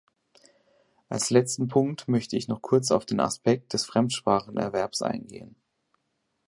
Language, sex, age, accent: German, male, 30-39, Deutschland Deutsch